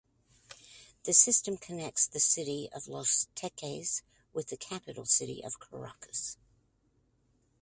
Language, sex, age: English, female, 70-79